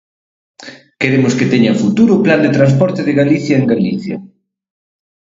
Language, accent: Galician, Oriental (común en zona oriental)